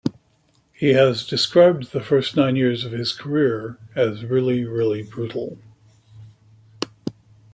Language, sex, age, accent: English, male, 50-59, United States English